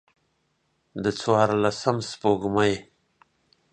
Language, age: Pashto, 60-69